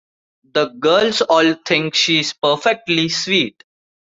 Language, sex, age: English, male, 19-29